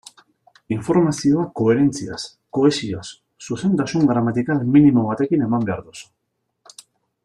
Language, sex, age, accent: Basque, male, 40-49, Mendebalekoa (Araba, Bizkaia, Gipuzkoako mendebaleko herri batzuk)